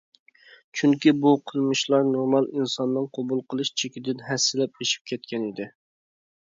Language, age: Uyghur, 19-29